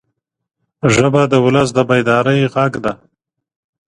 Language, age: Pashto, 30-39